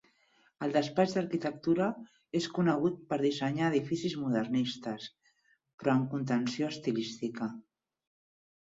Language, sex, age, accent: Catalan, female, 50-59, Barcelona